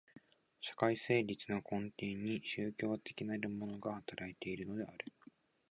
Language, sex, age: Japanese, male, 19-29